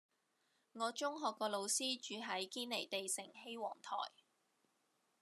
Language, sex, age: Cantonese, female, 30-39